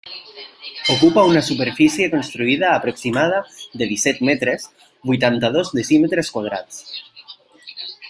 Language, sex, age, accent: Catalan, male, 19-29, valencià